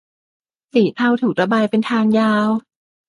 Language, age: Thai, 19-29